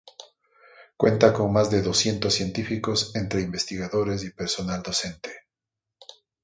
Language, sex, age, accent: Spanish, male, 50-59, Andino-Pacífico: Colombia, Perú, Ecuador, oeste de Bolivia y Venezuela andina